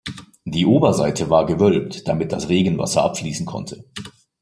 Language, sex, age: German, male, 19-29